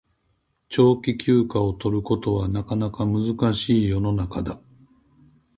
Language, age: Japanese, 50-59